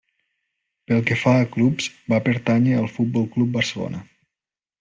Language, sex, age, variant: Catalan, male, 19-29, Nord-Occidental